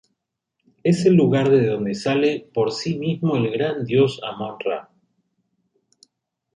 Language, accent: Spanish, Rioplatense: Argentina, Uruguay, este de Bolivia, Paraguay